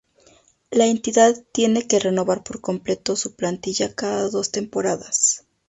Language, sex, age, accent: Spanish, female, 19-29, México